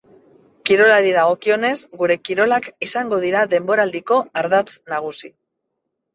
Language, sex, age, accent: Basque, female, 50-59, Mendebalekoa (Araba, Bizkaia, Gipuzkoako mendebaleko herri batzuk)